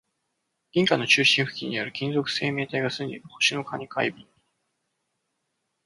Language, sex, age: Japanese, male, 30-39